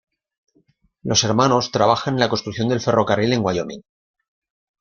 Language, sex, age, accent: Spanish, male, 50-59, España: Norte peninsular (Asturias, Castilla y León, Cantabria, País Vasco, Navarra, Aragón, La Rioja, Guadalajara, Cuenca)